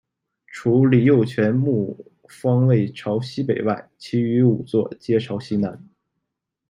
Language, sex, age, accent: Chinese, male, 19-29, 出生地：吉林省